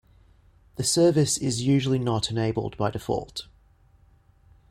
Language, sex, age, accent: English, male, 30-39, Australian English